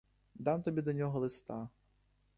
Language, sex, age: Ukrainian, male, 19-29